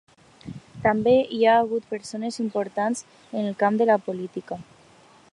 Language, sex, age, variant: Catalan, female, under 19, Alacantí